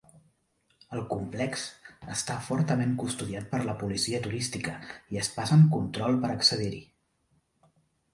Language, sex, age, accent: Catalan, male, 30-39, central; nord-occidental; septentrional